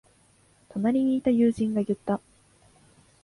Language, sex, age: Japanese, female, 19-29